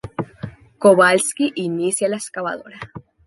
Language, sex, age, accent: Spanish, female, 19-29, Andino-Pacífico: Colombia, Perú, Ecuador, oeste de Bolivia y Venezuela andina